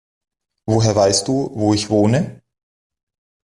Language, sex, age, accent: German, male, 30-39, Deutschland Deutsch